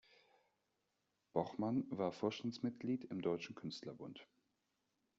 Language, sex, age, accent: German, male, 30-39, Deutschland Deutsch